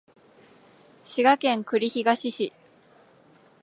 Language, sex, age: Japanese, female, 19-29